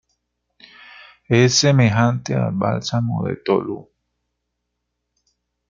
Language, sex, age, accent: Spanish, male, 30-39, Andino-Pacífico: Colombia, Perú, Ecuador, oeste de Bolivia y Venezuela andina